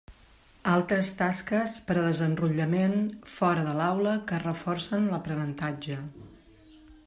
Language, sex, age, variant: Catalan, female, 40-49, Central